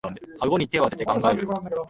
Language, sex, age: Japanese, male, 19-29